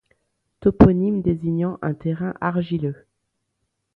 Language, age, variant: French, 30-39, Français de métropole